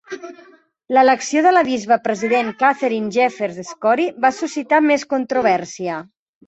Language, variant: Catalan, Balear